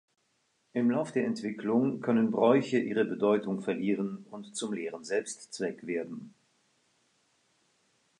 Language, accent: German, Schweizerdeutsch